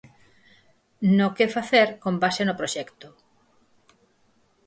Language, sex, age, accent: Galician, female, 50-59, Normativo (estándar)